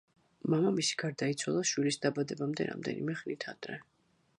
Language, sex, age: Georgian, female, 40-49